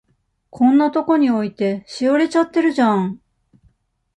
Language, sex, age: Japanese, female, 40-49